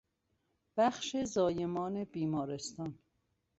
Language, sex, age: Persian, female, 40-49